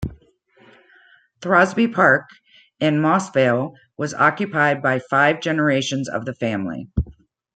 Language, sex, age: English, female, 40-49